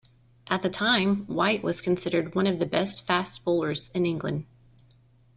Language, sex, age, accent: English, female, 30-39, United States English